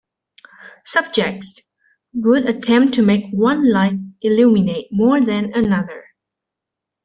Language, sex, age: English, female, under 19